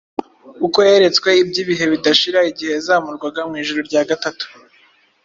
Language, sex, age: Kinyarwanda, male, 19-29